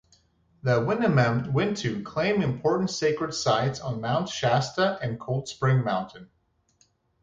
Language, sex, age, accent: English, male, 19-29, United States English